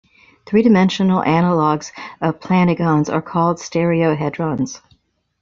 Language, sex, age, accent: English, female, 50-59, United States English